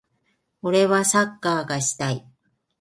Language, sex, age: Japanese, female, 40-49